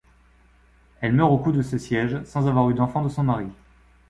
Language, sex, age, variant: French, male, 40-49, Français de métropole